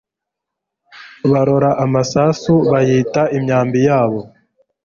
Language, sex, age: Kinyarwanda, male, 19-29